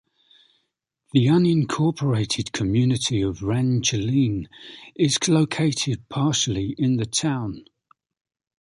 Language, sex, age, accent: English, male, 40-49, England English